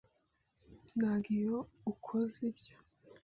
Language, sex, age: Kinyarwanda, female, 50-59